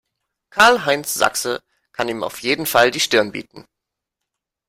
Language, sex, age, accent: German, male, 19-29, Deutschland Deutsch